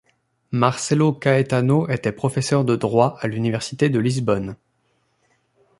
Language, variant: French, Français de métropole